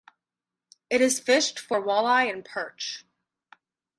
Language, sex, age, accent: English, female, 19-29, United States English